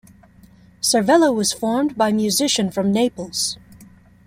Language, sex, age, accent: English, female, 19-29, United States English